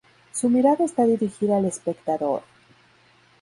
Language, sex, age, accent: Spanish, female, 30-39, México